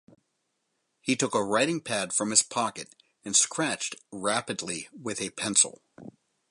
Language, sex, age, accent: English, male, 50-59, United States English